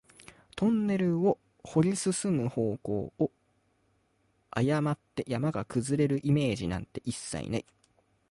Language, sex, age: Japanese, male, 19-29